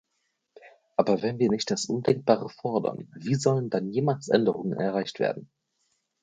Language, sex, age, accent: German, female, under 19, Deutschland Deutsch